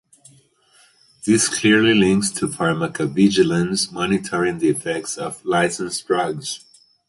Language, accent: English, United States English